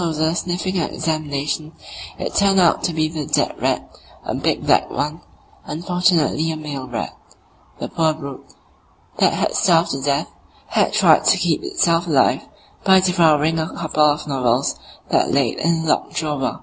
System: none